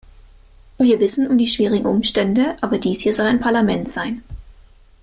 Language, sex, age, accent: German, female, 19-29, Deutschland Deutsch